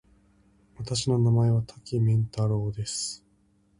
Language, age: Japanese, 19-29